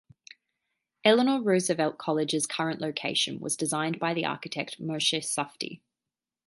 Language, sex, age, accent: English, female, 19-29, Australian English